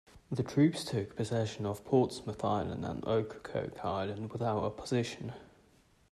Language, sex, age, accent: English, male, under 19, England English